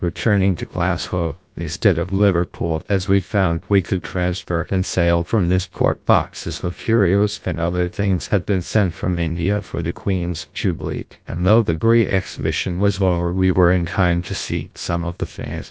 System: TTS, GlowTTS